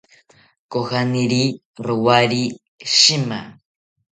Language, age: South Ucayali Ashéninka, under 19